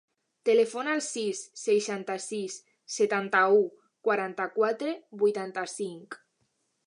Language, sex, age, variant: Catalan, female, under 19, Alacantí